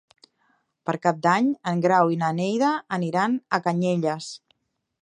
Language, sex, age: Catalan, female, 30-39